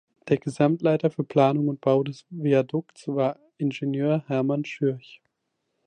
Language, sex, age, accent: German, male, 19-29, Deutschland Deutsch